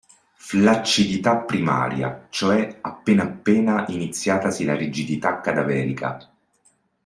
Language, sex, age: Italian, male, 40-49